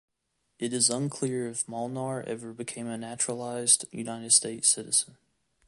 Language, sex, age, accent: English, male, 19-29, United States English